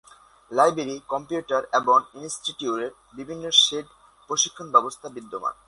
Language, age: Bengali, 19-29